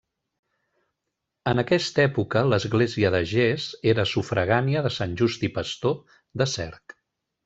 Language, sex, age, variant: Catalan, male, 50-59, Central